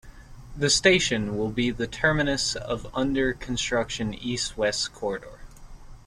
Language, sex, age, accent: English, male, 19-29, United States English